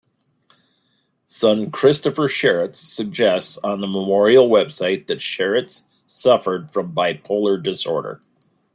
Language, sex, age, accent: English, male, 60-69, United States English